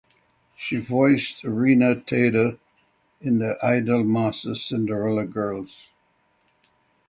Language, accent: English, United States English